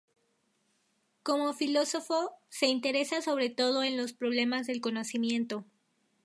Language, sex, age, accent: Spanish, female, 19-29, México